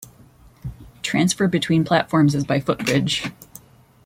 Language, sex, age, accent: English, female, 40-49, United States English